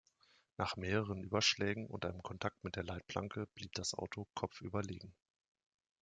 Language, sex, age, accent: German, male, 30-39, Deutschland Deutsch